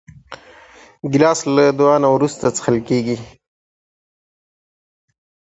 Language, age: Pashto, 19-29